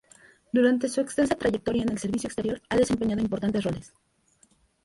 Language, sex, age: Spanish, female, 30-39